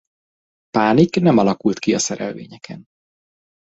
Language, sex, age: Hungarian, male, 30-39